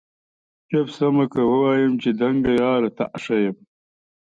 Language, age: Pashto, 19-29